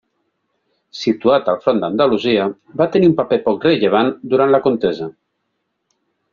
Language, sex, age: Catalan, male, 40-49